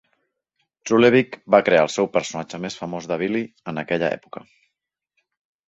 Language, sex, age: Catalan, male, 30-39